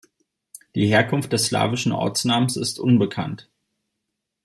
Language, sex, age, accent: German, male, 30-39, Deutschland Deutsch